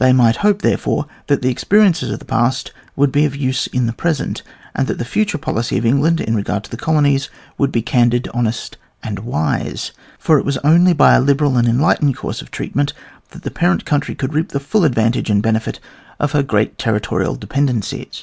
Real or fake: real